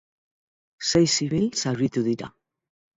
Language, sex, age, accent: Basque, female, 60-69, Mendebalekoa (Araba, Bizkaia, Gipuzkoako mendebaleko herri batzuk)